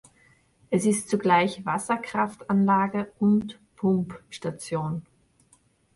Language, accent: German, Österreichisches Deutsch